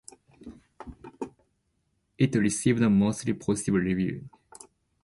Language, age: English, 19-29